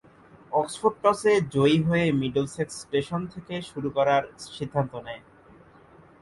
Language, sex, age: Bengali, male, 19-29